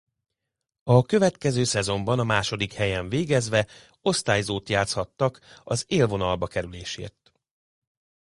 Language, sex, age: Hungarian, male, 40-49